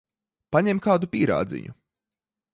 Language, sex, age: Latvian, male, 19-29